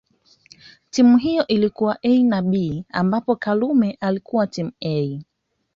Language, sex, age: Swahili, female, 19-29